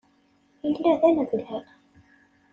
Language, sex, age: Kabyle, female, 19-29